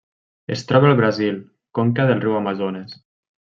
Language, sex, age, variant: Catalan, male, 19-29, Nord-Occidental